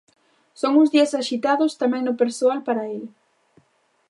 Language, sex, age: Galician, female, 19-29